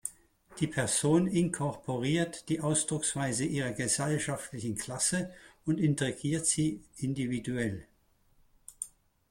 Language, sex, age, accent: German, male, 70-79, Schweizerdeutsch